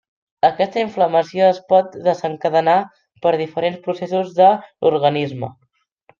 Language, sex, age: Catalan, male, under 19